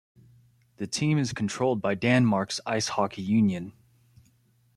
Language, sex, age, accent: English, male, 19-29, United States English